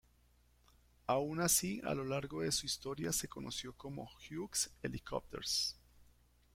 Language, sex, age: Spanish, male, 50-59